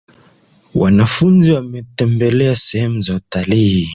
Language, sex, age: Swahili, male, 30-39